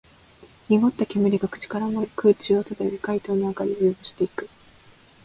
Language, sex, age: Japanese, female, 19-29